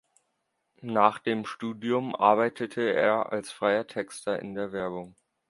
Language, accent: German, Deutschland Deutsch